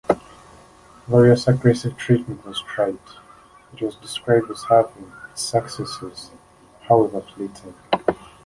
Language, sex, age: English, male, 19-29